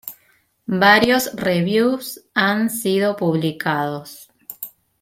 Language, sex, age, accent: Spanish, female, 19-29, Rioplatense: Argentina, Uruguay, este de Bolivia, Paraguay